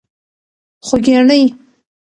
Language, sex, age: Pashto, female, 30-39